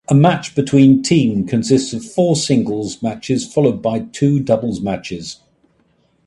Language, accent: English, England English